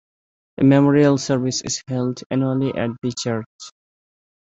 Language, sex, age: English, male, 19-29